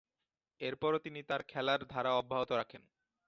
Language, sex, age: Bengali, male, 19-29